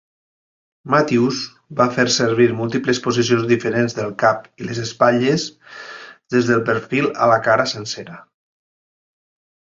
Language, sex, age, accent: Catalan, male, 30-39, valencià